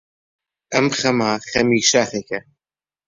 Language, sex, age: Central Kurdish, male, 19-29